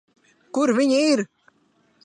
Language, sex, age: Latvian, male, under 19